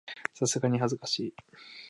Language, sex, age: Japanese, male, 19-29